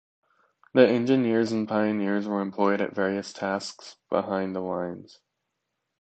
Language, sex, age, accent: English, male, under 19, United States English